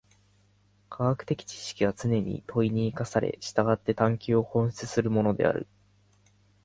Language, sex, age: Japanese, male, 19-29